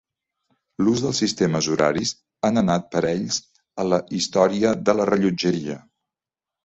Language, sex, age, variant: Catalan, male, 60-69, Central